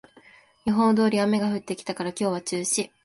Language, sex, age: Japanese, female, 19-29